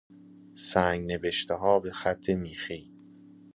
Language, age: Persian, 30-39